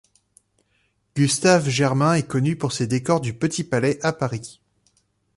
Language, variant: French, Français de métropole